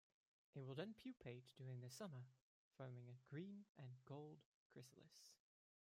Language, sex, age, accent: English, male, 19-29, England English